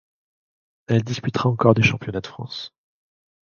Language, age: French, 30-39